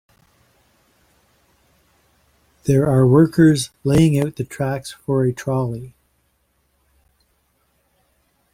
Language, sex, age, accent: English, male, 50-59, Canadian English